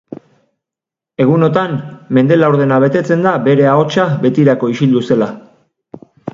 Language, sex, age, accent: Basque, male, 40-49, Erdialdekoa edo Nafarra (Gipuzkoa, Nafarroa)